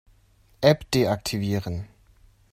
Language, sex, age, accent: German, male, 19-29, Deutschland Deutsch